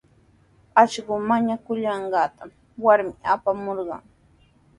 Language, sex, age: Sihuas Ancash Quechua, female, 19-29